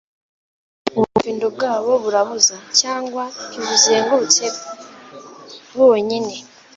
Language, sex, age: Kinyarwanda, female, 19-29